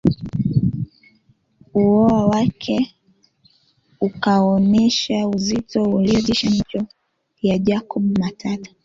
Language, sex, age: Swahili, female, 19-29